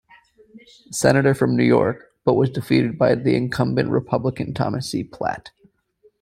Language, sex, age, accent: English, male, 30-39, United States English